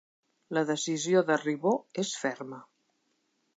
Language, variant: Catalan, Central